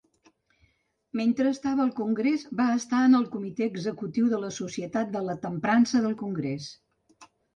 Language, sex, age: Catalan, female, 70-79